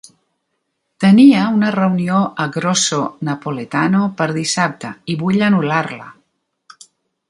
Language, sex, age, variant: Catalan, female, 60-69, Central